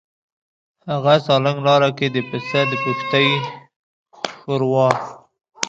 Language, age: Pashto, 30-39